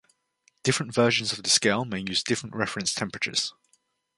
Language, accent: English, England English